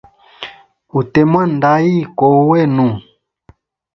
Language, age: Hemba, 19-29